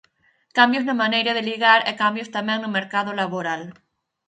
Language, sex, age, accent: Galician, female, 19-29, Atlántico (seseo e gheada)